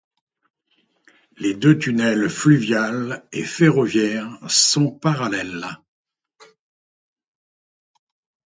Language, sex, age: French, male, 70-79